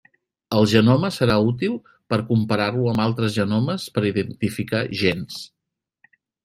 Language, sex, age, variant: Catalan, male, 40-49, Central